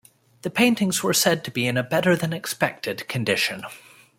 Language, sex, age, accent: English, male, 30-39, United States English